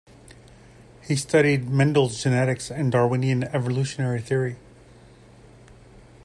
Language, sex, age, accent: English, male, 40-49, United States English